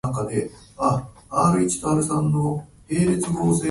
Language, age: Japanese, 19-29